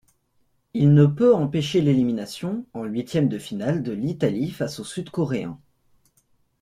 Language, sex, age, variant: French, male, 19-29, Français de métropole